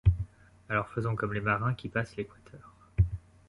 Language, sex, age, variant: French, male, 19-29, Français de métropole